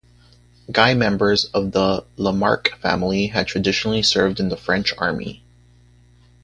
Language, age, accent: English, 30-39, United States English